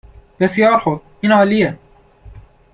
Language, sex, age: Persian, male, under 19